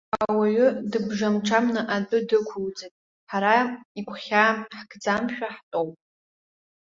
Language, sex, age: Abkhazian, female, under 19